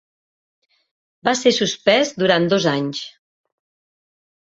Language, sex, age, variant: Catalan, female, 40-49, Central